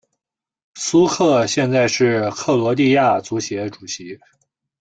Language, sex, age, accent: Chinese, male, 19-29, 出生地：河南省